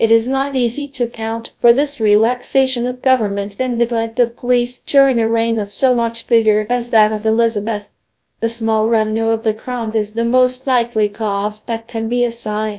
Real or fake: fake